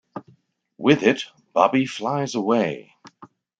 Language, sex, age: English, male, 60-69